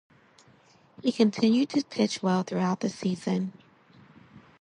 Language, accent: English, United States English